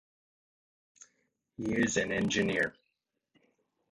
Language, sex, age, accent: English, male, 30-39, United States English